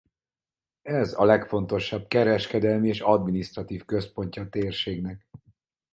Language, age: Hungarian, 40-49